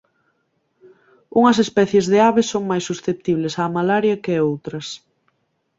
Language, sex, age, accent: Galician, female, 19-29, Central (gheada)